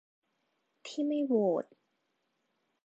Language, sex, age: Thai, female, 19-29